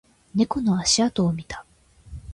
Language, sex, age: Japanese, female, 19-29